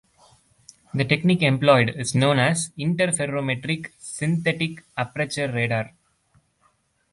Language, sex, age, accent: English, male, 19-29, India and South Asia (India, Pakistan, Sri Lanka)